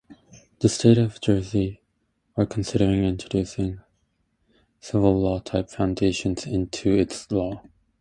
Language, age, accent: English, 19-29, United States English